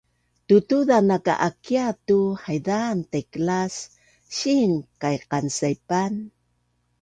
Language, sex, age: Bunun, female, 60-69